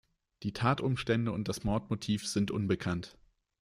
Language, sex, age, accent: German, male, 19-29, Deutschland Deutsch